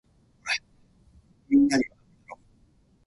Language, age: Japanese, 30-39